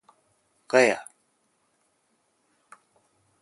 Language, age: Japanese, 50-59